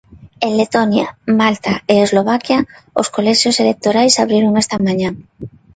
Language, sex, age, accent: Galician, female, 40-49, Neofalante